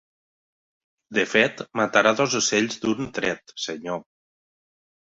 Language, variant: Catalan, Nord-Occidental